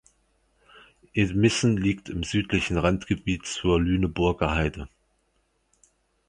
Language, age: German, 40-49